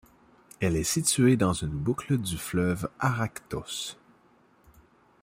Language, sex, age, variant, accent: French, male, 30-39, Français d'Amérique du Nord, Français du Canada